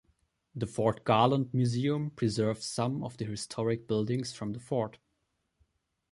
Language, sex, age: English, male, 19-29